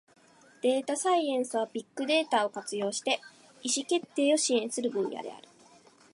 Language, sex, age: Japanese, female, 19-29